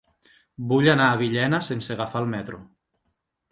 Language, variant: Catalan, Nord-Occidental